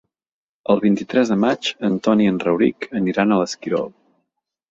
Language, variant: Catalan, Central